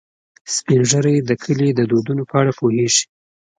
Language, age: Pashto, 30-39